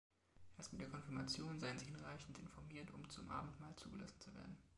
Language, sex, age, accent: German, male, 19-29, Deutschland Deutsch